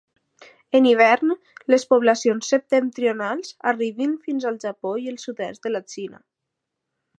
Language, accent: Catalan, valencià